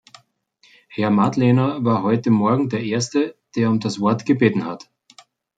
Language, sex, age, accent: German, male, 40-49, Österreichisches Deutsch